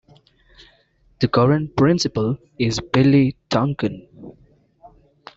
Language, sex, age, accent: English, male, 19-29, India and South Asia (India, Pakistan, Sri Lanka)